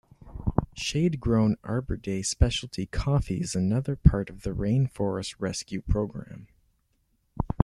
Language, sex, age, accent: English, male, under 19, Canadian English